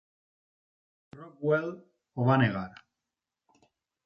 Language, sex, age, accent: Catalan, male, 30-39, valencià